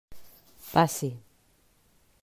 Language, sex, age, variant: Catalan, female, 50-59, Central